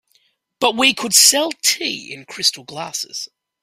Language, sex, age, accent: English, male, 40-49, Australian English